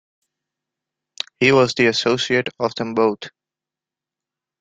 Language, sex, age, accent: English, male, 19-29, India and South Asia (India, Pakistan, Sri Lanka)